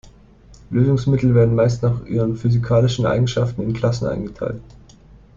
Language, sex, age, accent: German, male, 19-29, Deutschland Deutsch